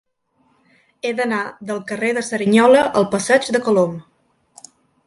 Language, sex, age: Catalan, female, 19-29